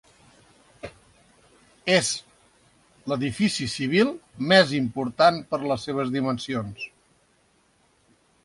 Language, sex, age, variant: Catalan, male, 60-69, Central